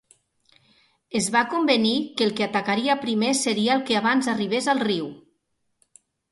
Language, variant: Catalan, Nord-Occidental